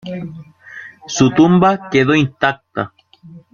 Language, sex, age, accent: Spanish, male, under 19, Chileno: Chile, Cuyo